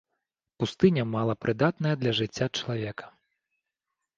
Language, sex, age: Belarusian, male, 30-39